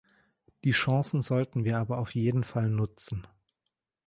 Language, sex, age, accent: German, male, 30-39, Deutschland Deutsch